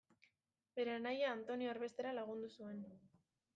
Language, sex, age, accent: Basque, female, 19-29, Mendebalekoa (Araba, Bizkaia, Gipuzkoako mendebaleko herri batzuk)